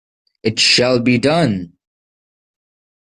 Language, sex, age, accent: English, male, 19-29, India and South Asia (India, Pakistan, Sri Lanka)